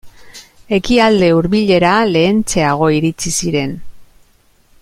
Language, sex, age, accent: Basque, female, 40-49, Mendebalekoa (Araba, Bizkaia, Gipuzkoako mendebaleko herri batzuk)